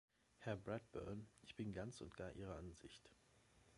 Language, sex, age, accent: German, male, 19-29, Deutschland Deutsch